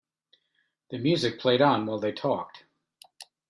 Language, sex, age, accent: English, male, 60-69, United States English